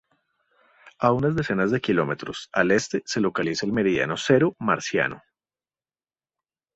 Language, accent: Spanish, Andino-Pacífico: Colombia, Perú, Ecuador, oeste de Bolivia y Venezuela andina